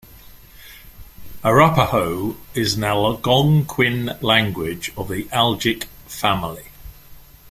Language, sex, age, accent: English, male, 60-69, England English